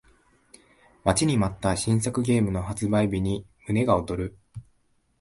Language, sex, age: Japanese, male, 19-29